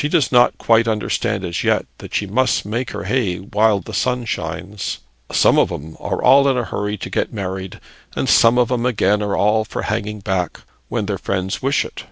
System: none